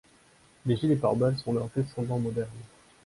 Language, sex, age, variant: French, male, 19-29, Français de métropole